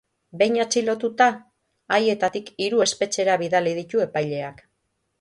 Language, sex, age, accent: Basque, female, 40-49, Mendebalekoa (Araba, Bizkaia, Gipuzkoako mendebaleko herri batzuk)